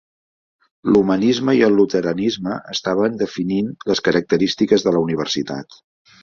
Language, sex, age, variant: Catalan, male, 50-59, Central